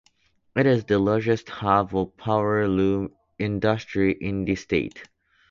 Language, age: English, 19-29